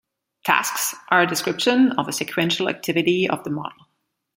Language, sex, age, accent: English, female, 40-49, United States English